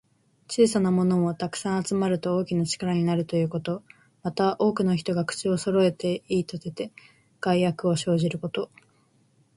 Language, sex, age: Japanese, female, 19-29